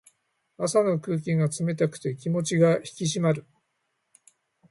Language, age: Japanese, 50-59